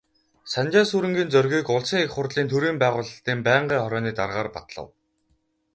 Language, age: Mongolian, 19-29